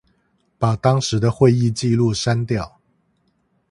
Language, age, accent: Chinese, 50-59, 出生地：臺北市